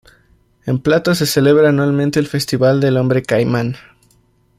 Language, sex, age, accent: Spanish, male, 19-29, México